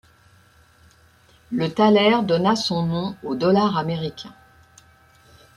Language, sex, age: French, female, 60-69